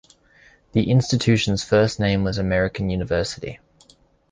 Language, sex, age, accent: English, male, under 19, Australian English